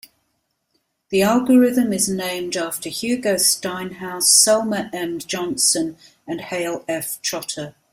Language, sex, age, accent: English, female, 60-69, England English